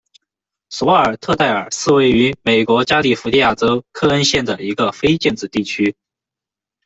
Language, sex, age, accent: Chinese, male, under 19, 出生地：四川省